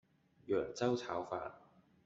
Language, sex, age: Cantonese, male, 19-29